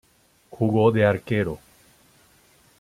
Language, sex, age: Spanish, male, 50-59